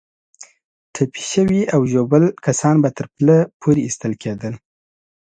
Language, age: Pashto, 30-39